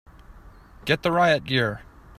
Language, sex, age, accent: English, male, 19-29, United States English